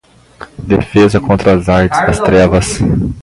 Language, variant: Portuguese, Portuguese (Brasil)